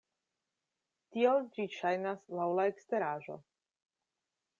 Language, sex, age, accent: Esperanto, female, 40-49, Internacia